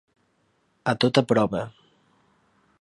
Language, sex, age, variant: Catalan, male, 19-29, Nord-Occidental